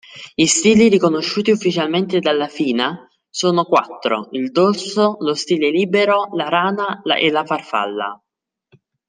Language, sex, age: Italian, male, under 19